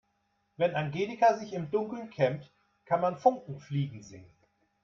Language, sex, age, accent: German, male, 60-69, Deutschland Deutsch